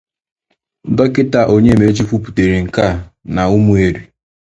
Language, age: Igbo, 19-29